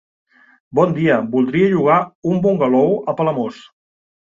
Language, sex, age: Catalan, male, 50-59